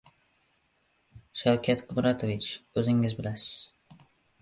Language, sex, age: Uzbek, male, under 19